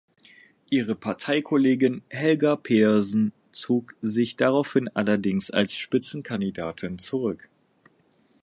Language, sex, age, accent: German, male, 19-29, Deutschland Deutsch